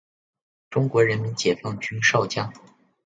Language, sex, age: Chinese, male, under 19